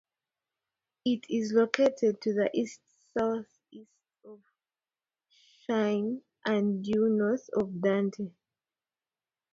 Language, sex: English, female